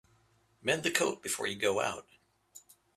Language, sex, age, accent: English, male, 50-59, United States English